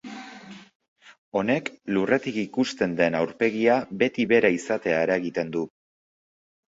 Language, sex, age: Basque, male, 19-29